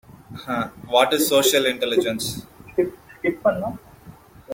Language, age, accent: English, 30-39, India and South Asia (India, Pakistan, Sri Lanka)